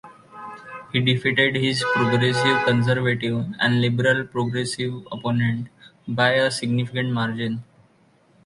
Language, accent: English, India and South Asia (India, Pakistan, Sri Lanka)